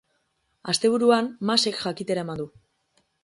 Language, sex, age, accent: Basque, female, 19-29, Mendebalekoa (Araba, Bizkaia, Gipuzkoako mendebaleko herri batzuk)